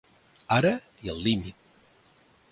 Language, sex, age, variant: Catalan, male, 60-69, Central